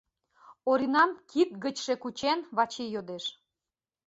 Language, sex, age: Mari, female, 40-49